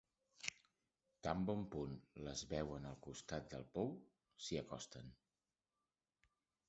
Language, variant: Catalan, Central